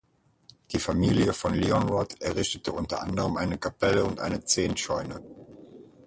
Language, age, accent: German, 30-39, Deutschland Deutsch